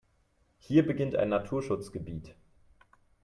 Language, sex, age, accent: German, male, 19-29, Deutschland Deutsch